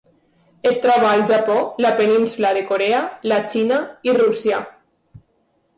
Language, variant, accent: Catalan, Valencià meridional, valencià